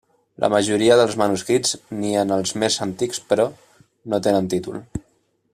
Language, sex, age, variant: Catalan, male, 30-39, Central